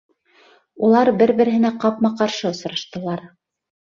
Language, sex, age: Bashkir, female, 30-39